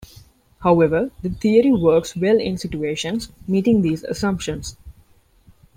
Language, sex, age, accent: English, female, 19-29, India and South Asia (India, Pakistan, Sri Lanka)